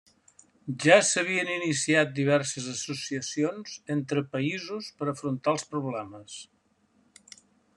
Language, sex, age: Catalan, male, 70-79